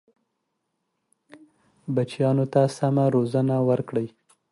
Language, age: Pashto, 30-39